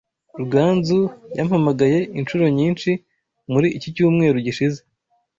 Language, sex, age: Kinyarwanda, male, 19-29